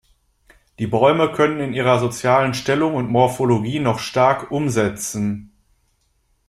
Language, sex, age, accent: German, male, 30-39, Deutschland Deutsch